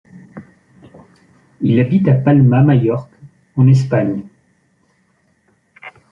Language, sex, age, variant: French, male, 30-39, Français de métropole